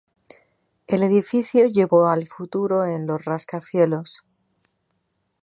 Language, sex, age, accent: Spanish, female, 30-39, España: Norte peninsular (Asturias, Castilla y León, Cantabria, País Vasco, Navarra, Aragón, La Rioja, Guadalajara, Cuenca)